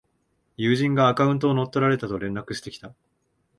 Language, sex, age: Japanese, male, 19-29